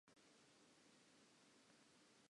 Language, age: English, 19-29